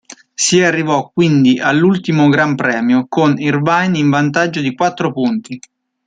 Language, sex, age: Italian, male, 30-39